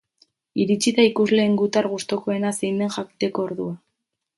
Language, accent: Basque, Erdialdekoa edo Nafarra (Gipuzkoa, Nafarroa)